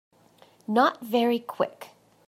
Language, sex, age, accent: English, female, 40-49, Canadian English